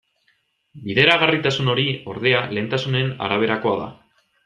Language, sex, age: Basque, male, 19-29